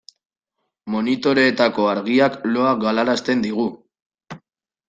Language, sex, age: Basque, male, 19-29